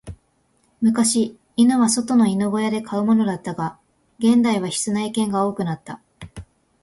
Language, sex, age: Japanese, female, 19-29